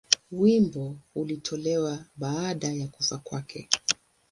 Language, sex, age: Swahili, female, 60-69